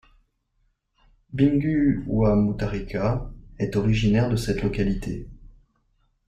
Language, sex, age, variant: French, male, 30-39, Français de métropole